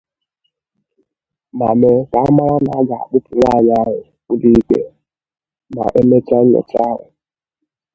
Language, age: Igbo, 30-39